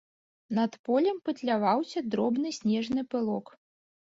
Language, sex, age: Belarusian, female, 30-39